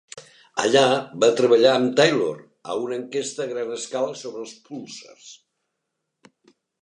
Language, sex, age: Catalan, male, 60-69